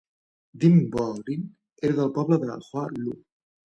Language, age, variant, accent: Catalan, 30-39, Central, central